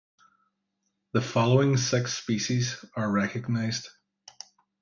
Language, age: English, 40-49